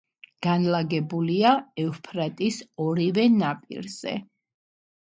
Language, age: Georgian, under 19